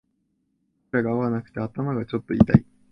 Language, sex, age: Japanese, male, 19-29